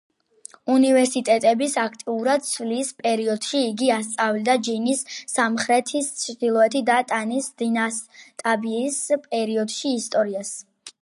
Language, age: Georgian, under 19